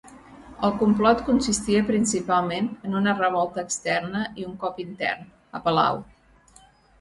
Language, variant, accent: Catalan, Central, central